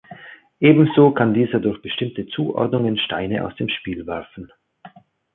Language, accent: German, Österreichisches Deutsch